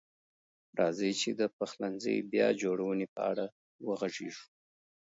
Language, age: Pashto, 40-49